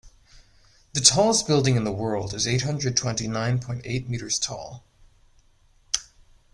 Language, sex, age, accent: English, male, under 19, United States English